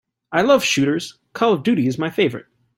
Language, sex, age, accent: English, male, 19-29, United States English